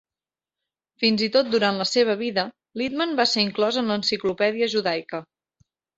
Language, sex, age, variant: Catalan, male, 30-39, Central